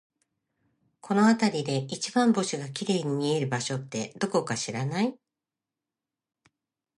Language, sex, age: Japanese, female, 50-59